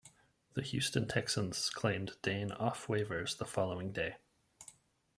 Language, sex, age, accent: English, male, 30-39, Canadian English